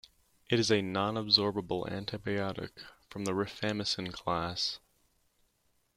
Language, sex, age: English, male, under 19